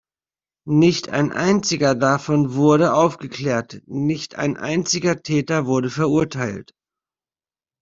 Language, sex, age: German, male, 30-39